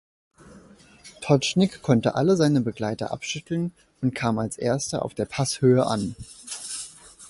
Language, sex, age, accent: German, male, 19-29, Deutschland Deutsch